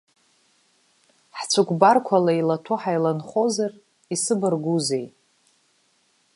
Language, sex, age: Abkhazian, female, 19-29